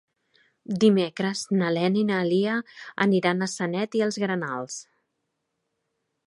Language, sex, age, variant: Catalan, female, 40-49, Central